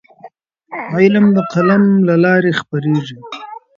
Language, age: Pashto, 30-39